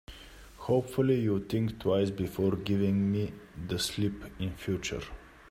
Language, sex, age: English, male, 30-39